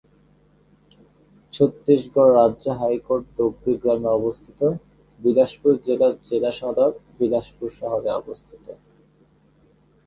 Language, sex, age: Bengali, male, 19-29